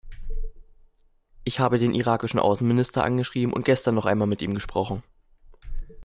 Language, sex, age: German, male, 19-29